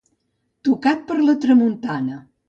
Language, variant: Catalan, Central